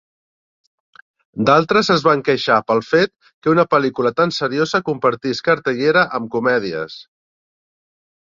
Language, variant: Catalan, Central